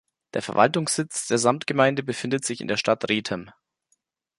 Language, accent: German, Deutschland Deutsch